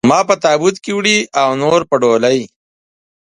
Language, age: Pashto, 30-39